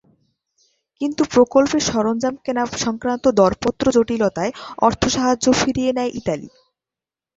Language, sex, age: Bengali, female, 19-29